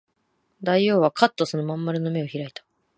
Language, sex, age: Japanese, female, 19-29